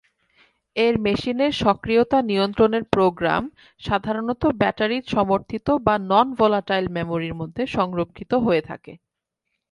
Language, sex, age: Bengali, female, 19-29